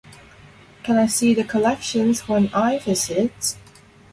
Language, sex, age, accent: English, female, 19-29, Hong Kong English